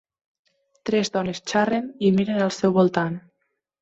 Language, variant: Catalan, Nord-Occidental